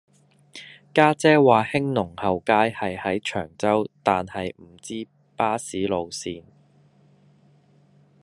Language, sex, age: Cantonese, male, 30-39